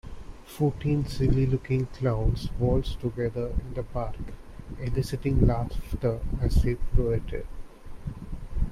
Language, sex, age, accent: English, male, 30-39, India and South Asia (India, Pakistan, Sri Lanka)